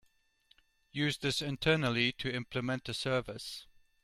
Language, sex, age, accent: English, male, 40-49, England English